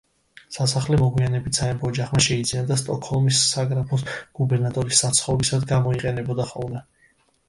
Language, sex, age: Georgian, male, 19-29